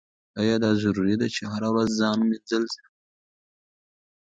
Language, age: Pashto, 19-29